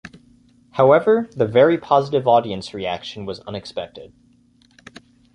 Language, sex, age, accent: English, male, 19-29, United States English